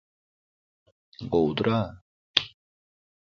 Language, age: Turkmen, 19-29